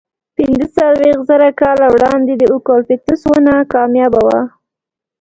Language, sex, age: Pashto, female, 19-29